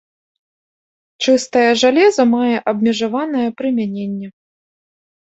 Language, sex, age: Belarusian, female, 19-29